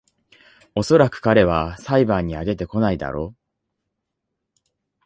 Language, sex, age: Japanese, male, 30-39